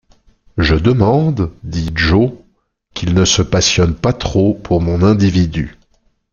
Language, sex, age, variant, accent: French, male, 30-39, Français d'Europe, Français de Suisse